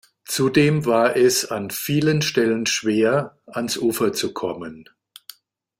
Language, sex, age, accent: German, male, 60-69, Deutschland Deutsch